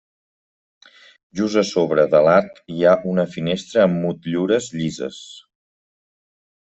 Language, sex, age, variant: Catalan, male, 40-49, Central